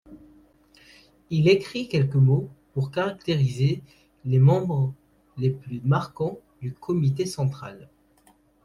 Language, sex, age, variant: French, male, under 19, Français de métropole